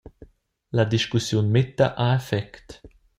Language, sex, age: Romansh, male, 19-29